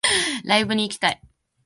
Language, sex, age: Japanese, female, 19-29